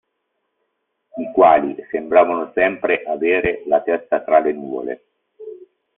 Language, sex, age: Italian, male, 50-59